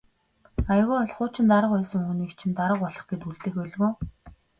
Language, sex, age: Mongolian, female, 19-29